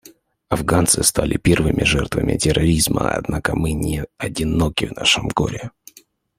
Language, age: Russian, 19-29